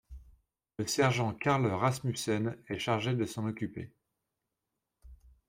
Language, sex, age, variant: French, male, 40-49, Français de métropole